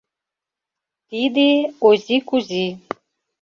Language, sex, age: Mari, female, 50-59